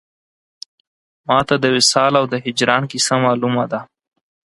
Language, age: Pashto, 19-29